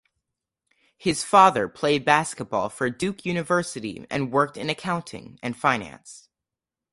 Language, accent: English, United States English